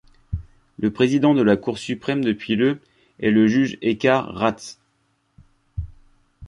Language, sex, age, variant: French, male, 30-39, Français de métropole